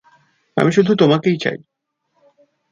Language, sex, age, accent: Bengali, male, 30-39, Native